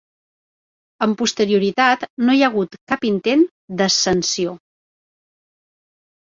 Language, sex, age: Catalan, female, 40-49